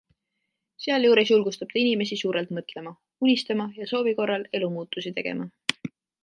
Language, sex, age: Estonian, female, 19-29